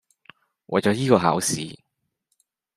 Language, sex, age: Cantonese, male, 19-29